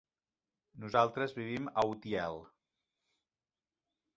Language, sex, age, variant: Catalan, male, 40-49, Central